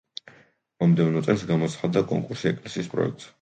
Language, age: Georgian, 19-29